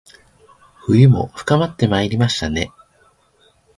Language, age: Japanese, 30-39